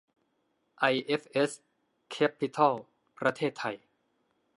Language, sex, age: Thai, male, 19-29